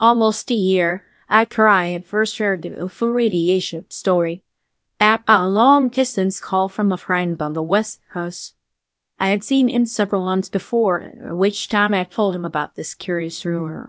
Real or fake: fake